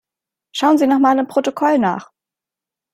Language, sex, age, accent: German, female, 19-29, Deutschland Deutsch